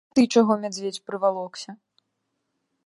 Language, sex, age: Belarusian, female, under 19